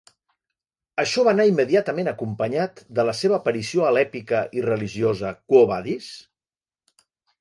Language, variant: Catalan, Central